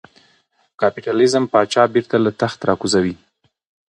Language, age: Pashto, 19-29